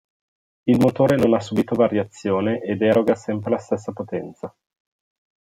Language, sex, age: Italian, male, 19-29